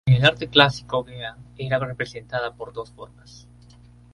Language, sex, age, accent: Spanish, male, 19-29, Andino-Pacífico: Colombia, Perú, Ecuador, oeste de Bolivia y Venezuela andina